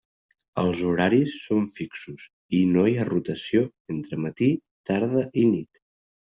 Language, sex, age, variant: Catalan, male, 30-39, Central